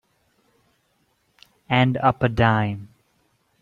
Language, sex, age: English, male, 19-29